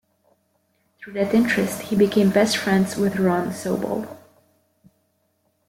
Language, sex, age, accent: English, female, 19-29, United States English